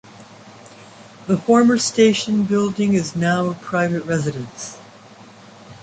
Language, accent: English, United States English